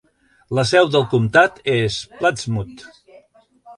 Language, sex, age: Catalan, male, 80-89